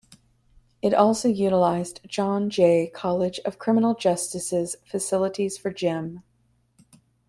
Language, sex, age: English, female, 40-49